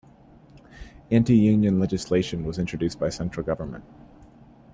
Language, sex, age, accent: English, male, 19-29, United States English